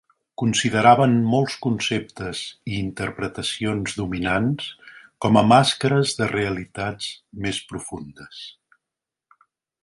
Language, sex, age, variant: Catalan, male, 60-69, Central